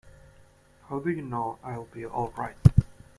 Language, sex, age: English, male, 19-29